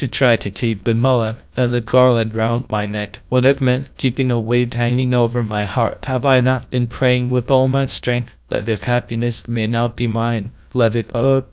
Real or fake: fake